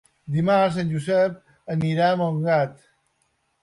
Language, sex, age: Catalan, male, 50-59